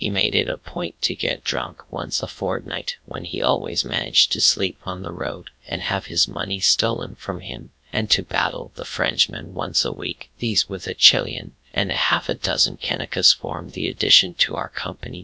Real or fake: fake